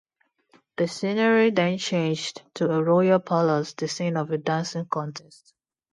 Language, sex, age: English, female, 19-29